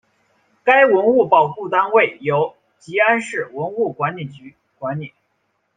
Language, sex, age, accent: Chinese, male, 19-29, 出生地：湖南省